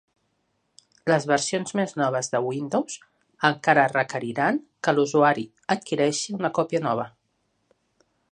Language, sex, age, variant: Catalan, female, 50-59, Nord-Occidental